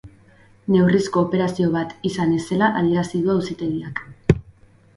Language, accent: Basque, Mendebalekoa (Araba, Bizkaia, Gipuzkoako mendebaleko herri batzuk)